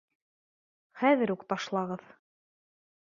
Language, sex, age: Bashkir, female, 30-39